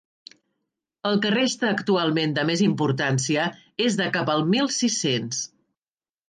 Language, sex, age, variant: Catalan, female, 50-59, Central